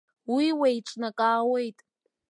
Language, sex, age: Abkhazian, female, under 19